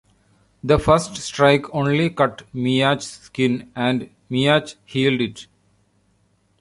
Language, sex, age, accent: English, male, 40-49, India and South Asia (India, Pakistan, Sri Lanka)